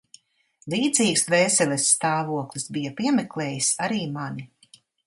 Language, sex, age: Latvian, female, 60-69